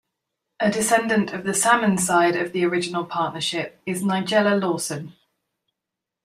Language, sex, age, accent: English, female, 40-49, England English